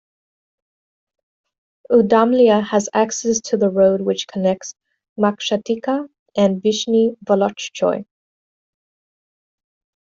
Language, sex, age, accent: English, female, 30-39, United States English